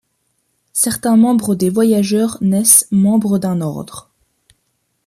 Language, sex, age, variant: French, female, 19-29, Français de métropole